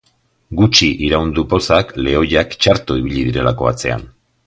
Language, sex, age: Basque, male, 50-59